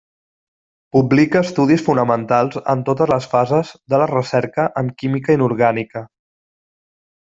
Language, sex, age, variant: Catalan, male, 30-39, Central